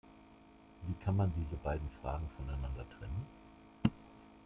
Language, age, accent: German, 50-59, Deutschland Deutsch